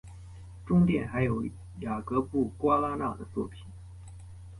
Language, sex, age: Chinese, male, 19-29